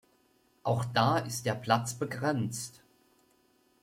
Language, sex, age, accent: German, male, 50-59, Deutschland Deutsch